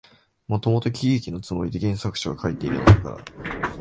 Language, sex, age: Japanese, male, 19-29